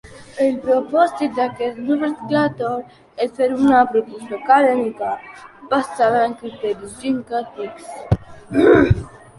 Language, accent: Catalan, aprenent (recent, des del castellà)